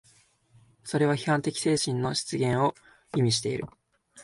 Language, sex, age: Japanese, male, 19-29